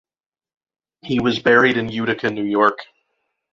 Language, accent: English, United States English